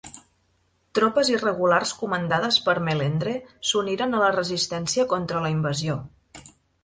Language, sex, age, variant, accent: Catalan, female, 30-39, Central, nord-oriental; Empordanès